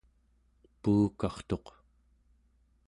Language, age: Central Yupik, 30-39